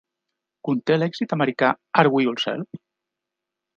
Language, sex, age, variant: Catalan, male, 30-39, Central